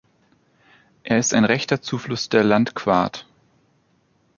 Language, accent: German, Deutschland Deutsch